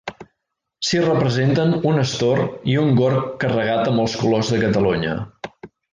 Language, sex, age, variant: Catalan, male, 40-49, Central